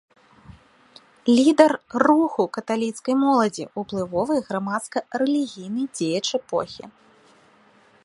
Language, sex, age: Belarusian, female, 19-29